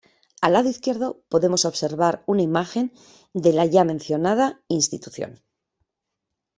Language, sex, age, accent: Spanish, female, 50-59, España: Norte peninsular (Asturias, Castilla y León, Cantabria, País Vasco, Navarra, Aragón, La Rioja, Guadalajara, Cuenca)